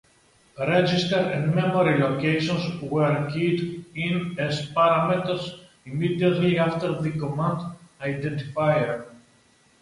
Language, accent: English, Greek